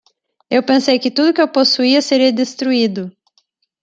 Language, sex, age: Portuguese, female, 30-39